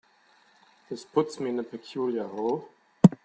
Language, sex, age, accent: English, male, 30-39, England English